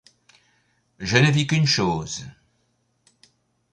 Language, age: French, 70-79